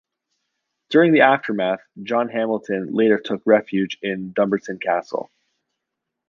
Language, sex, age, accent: English, male, 40-49, Canadian English